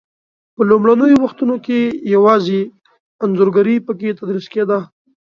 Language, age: Pashto, 19-29